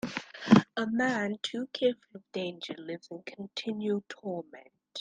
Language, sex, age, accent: English, male, under 19, United States English